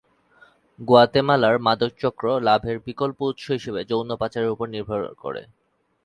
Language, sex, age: Bengali, male, 19-29